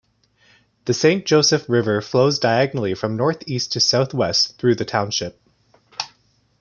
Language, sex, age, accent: English, male, 19-29, Canadian English